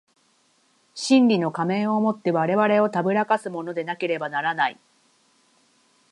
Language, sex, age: Japanese, female, 30-39